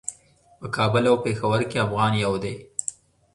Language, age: Pashto, 30-39